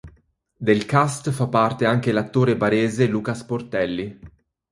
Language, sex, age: Italian, male, 30-39